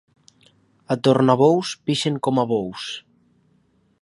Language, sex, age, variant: Catalan, male, 19-29, Nord-Occidental